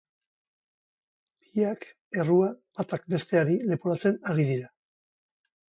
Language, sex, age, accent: Basque, male, 50-59, Mendebalekoa (Araba, Bizkaia, Gipuzkoako mendebaleko herri batzuk)